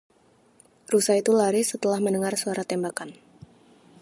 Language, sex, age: Indonesian, female, 19-29